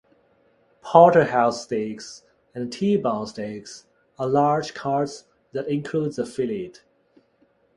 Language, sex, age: English, male, 30-39